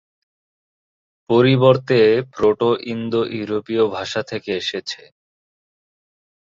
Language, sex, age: Bengali, male, 19-29